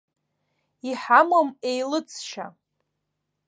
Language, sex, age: Abkhazian, female, 19-29